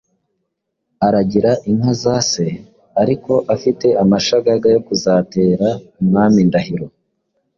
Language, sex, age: Kinyarwanda, male, 19-29